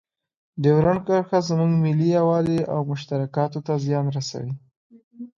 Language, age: Pashto, under 19